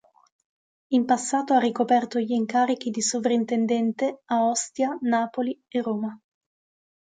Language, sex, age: Italian, female, 19-29